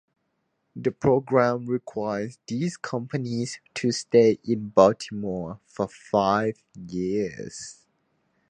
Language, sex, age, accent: English, male, 19-29, Filipino